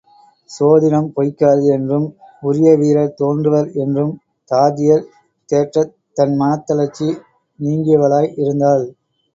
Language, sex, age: Tamil, male, 30-39